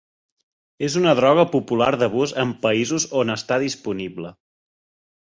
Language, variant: Catalan, Central